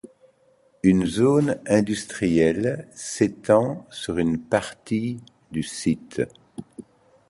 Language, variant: French, Français de métropole